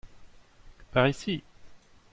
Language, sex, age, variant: French, male, 30-39, Français de métropole